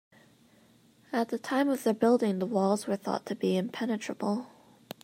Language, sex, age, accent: English, female, 19-29, United States English